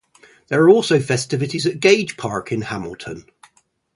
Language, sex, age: English, male, 50-59